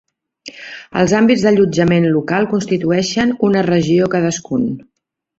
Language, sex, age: Catalan, female, 60-69